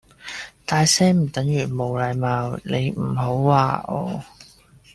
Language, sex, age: Cantonese, male, 19-29